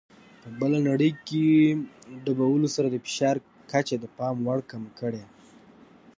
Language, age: Pashto, 19-29